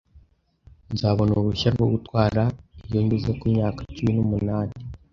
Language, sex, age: Kinyarwanda, male, under 19